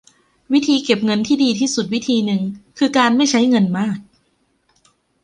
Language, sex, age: Thai, female, 19-29